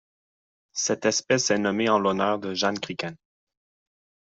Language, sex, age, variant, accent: French, male, 19-29, Français d'Amérique du Nord, Français du Canada